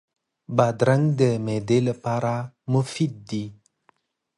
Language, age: Pashto, 30-39